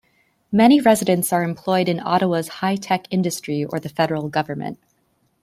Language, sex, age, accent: English, male, 19-29, United States English